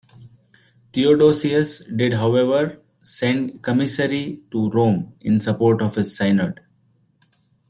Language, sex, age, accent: English, male, 19-29, India and South Asia (India, Pakistan, Sri Lanka)